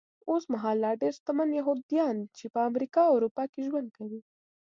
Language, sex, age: Pashto, female, under 19